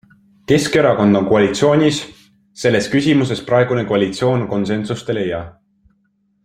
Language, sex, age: Estonian, male, 19-29